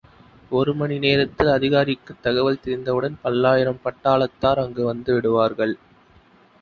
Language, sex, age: Tamil, male, 19-29